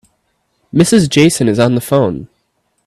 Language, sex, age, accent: English, female, under 19, United States English